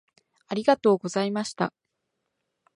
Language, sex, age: Japanese, female, 19-29